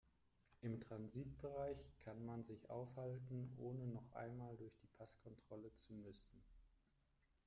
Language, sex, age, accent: German, male, 30-39, Deutschland Deutsch